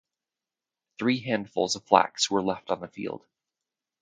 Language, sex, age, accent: English, male, 40-49, United States English